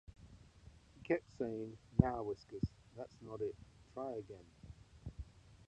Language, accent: English, England English